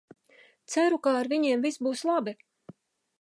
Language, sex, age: Latvian, female, 40-49